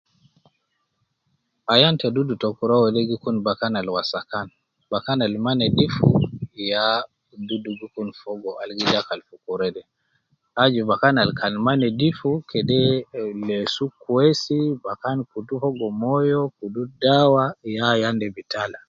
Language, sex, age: Nubi, male, 50-59